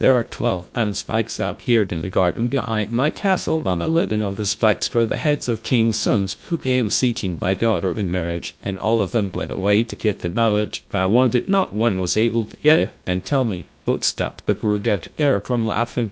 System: TTS, GlowTTS